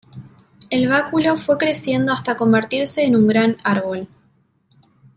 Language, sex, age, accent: Spanish, female, 19-29, Rioplatense: Argentina, Uruguay, este de Bolivia, Paraguay